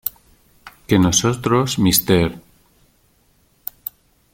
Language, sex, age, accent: Spanish, male, 60-69, España: Centro-Sur peninsular (Madrid, Toledo, Castilla-La Mancha)